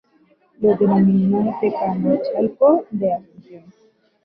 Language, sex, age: Spanish, female, 19-29